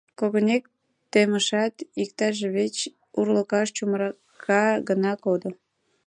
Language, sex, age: Mari, female, 19-29